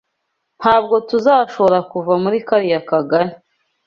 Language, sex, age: Kinyarwanda, female, 19-29